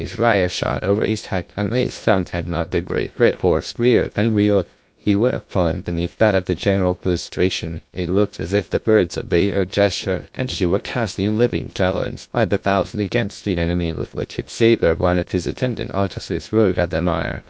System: TTS, GlowTTS